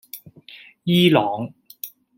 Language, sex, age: Cantonese, male, 30-39